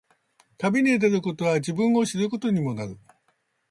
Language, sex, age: Japanese, male, 60-69